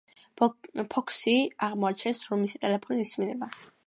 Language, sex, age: Georgian, female, under 19